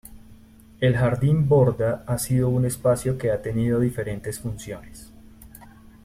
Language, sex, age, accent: Spanish, male, 30-39, Caribe: Cuba, Venezuela, Puerto Rico, República Dominicana, Panamá, Colombia caribeña, México caribeño, Costa del golfo de México